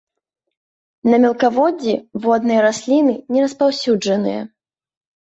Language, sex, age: Belarusian, female, under 19